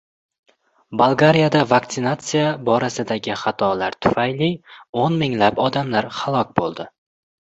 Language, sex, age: Uzbek, male, 19-29